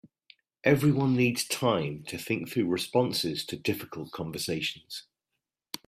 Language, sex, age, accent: English, male, 40-49, England English